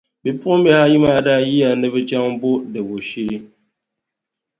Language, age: Dagbani, 30-39